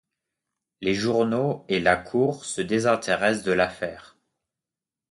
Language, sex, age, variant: French, male, 19-29, Français de métropole